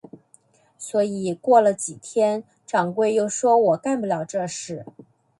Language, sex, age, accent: Chinese, female, 30-39, 出生地：福建省